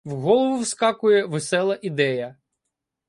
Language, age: Ukrainian, 19-29